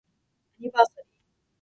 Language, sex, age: Japanese, female, under 19